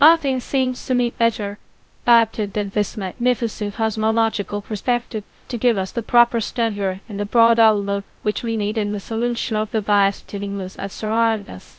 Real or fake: fake